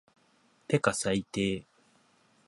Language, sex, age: Japanese, male, 19-29